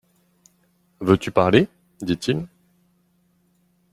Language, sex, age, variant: French, male, 30-39, Français de métropole